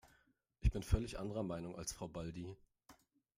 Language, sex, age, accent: German, male, 30-39, Deutschland Deutsch